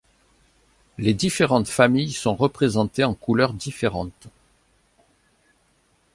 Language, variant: French, Français de métropole